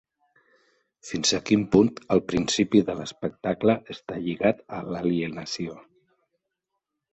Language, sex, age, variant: Catalan, male, 50-59, Central